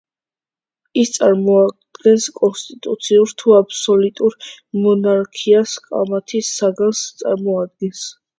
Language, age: Georgian, under 19